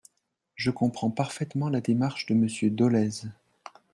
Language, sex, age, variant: French, male, 40-49, Français de métropole